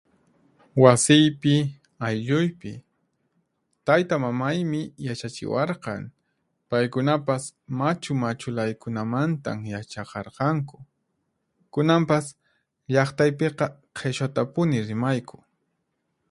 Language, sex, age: Puno Quechua, male, 30-39